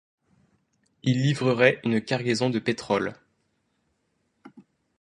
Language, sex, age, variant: French, male, 19-29, Français de métropole